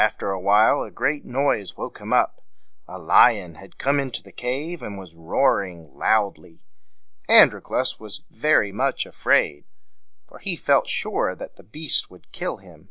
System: none